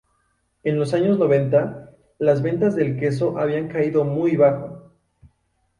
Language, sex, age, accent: Spanish, male, 19-29, México